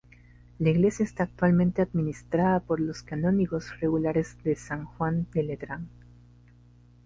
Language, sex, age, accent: Spanish, male, under 19, Andino-Pacífico: Colombia, Perú, Ecuador, oeste de Bolivia y Venezuela andina